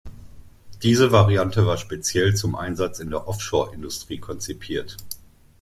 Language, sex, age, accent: German, male, 40-49, Deutschland Deutsch